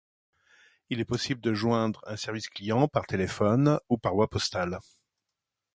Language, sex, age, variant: French, male, 40-49, Français de métropole